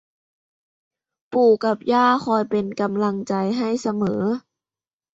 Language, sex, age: Thai, female, 19-29